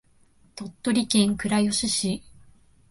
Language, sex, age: Japanese, female, 19-29